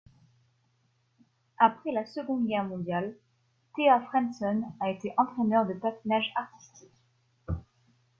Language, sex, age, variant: French, female, 19-29, Français de métropole